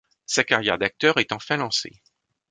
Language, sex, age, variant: French, male, 50-59, Français de métropole